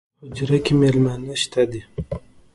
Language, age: Pashto, 19-29